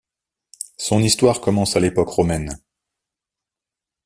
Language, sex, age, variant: French, male, 40-49, Français de métropole